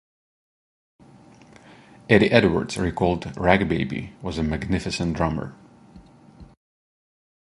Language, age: English, 30-39